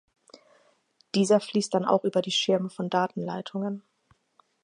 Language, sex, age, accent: German, female, 19-29, Deutschland Deutsch